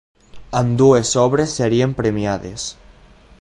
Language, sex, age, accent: Catalan, male, under 19, valencià